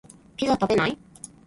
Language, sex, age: Japanese, female, 30-39